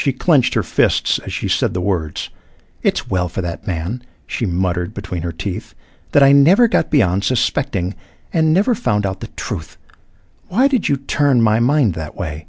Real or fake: real